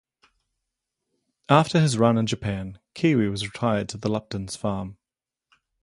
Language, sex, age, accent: English, male, 40-49, New Zealand English